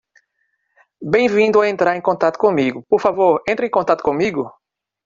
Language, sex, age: Portuguese, male, 30-39